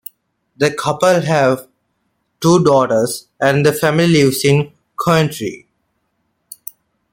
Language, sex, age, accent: English, male, 19-29, India and South Asia (India, Pakistan, Sri Lanka)